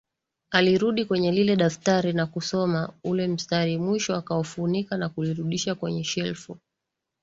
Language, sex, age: Swahili, female, 30-39